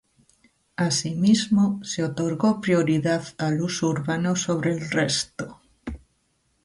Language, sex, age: Spanish, female, 40-49